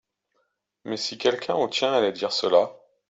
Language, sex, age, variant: French, male, 30-39, Français de métropole